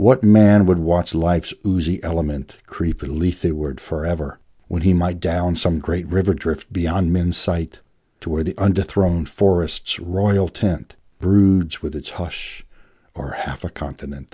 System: none